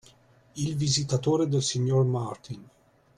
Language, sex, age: Italian, male, 30-39